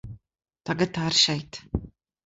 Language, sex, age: Latvian, female, 40-49